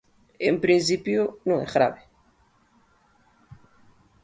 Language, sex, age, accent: Galician, female, 40-49, Atlántico (seseo e gheada)